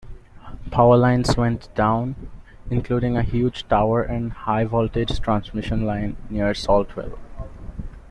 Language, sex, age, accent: English, male, 19-29, India and South Asia (India, Pakistan, Sri Lanka)